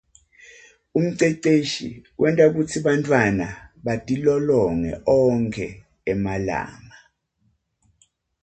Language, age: Swati, 50-59